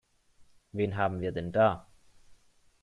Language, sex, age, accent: German, male, 19-29, Deutschland Deutsch